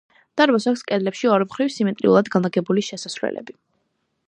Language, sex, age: Georgian, female, under 19